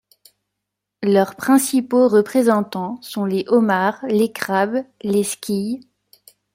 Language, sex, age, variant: French, female, 19-29, Français de métropole